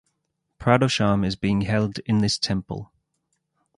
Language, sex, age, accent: English, male, 30-39, Australian English